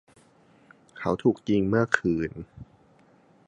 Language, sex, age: Thai, male, 30-39